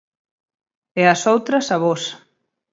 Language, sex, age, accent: Galician, female, 40-49, Central (gheada)